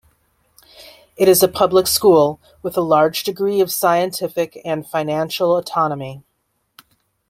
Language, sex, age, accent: English, female, 40-49, United States English